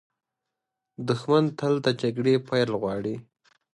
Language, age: Pashto, 19-29